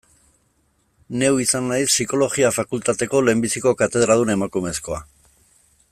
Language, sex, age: Basque, male, 50-59